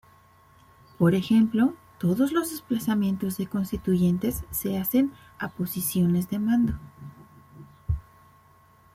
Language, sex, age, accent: Spanish, female, 30-39, México